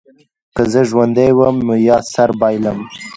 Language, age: Pashto, 19-29